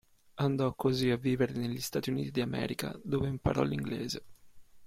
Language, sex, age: Italian, male, 19-29